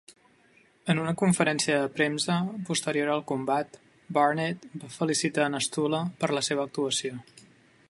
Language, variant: Catalan, Central